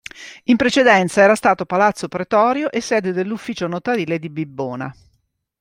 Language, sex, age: Italian, female, 50-59